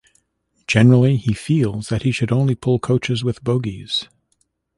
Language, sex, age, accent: English, male, 50-59, Canadian English